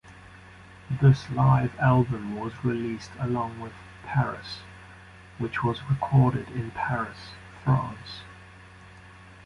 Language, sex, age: English, male, 30-39